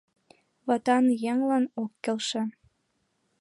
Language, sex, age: Mari, female, 19-29